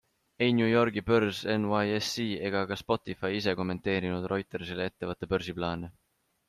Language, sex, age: Estonian, male, 19-29